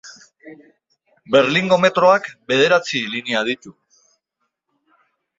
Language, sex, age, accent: Basque, male, 50-59, Mendebalekoa (Araba, Bizkaia, Gipuzkoako mendebaleko herri batzuk)